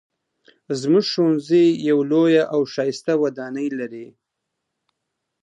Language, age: Pashto, 40-49